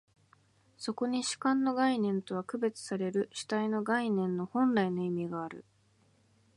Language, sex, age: Japanese, female, 19-29